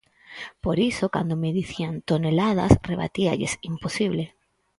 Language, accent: Galician, Normativo (estándar)